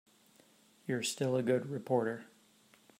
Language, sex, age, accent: English, male, 40-49, United States English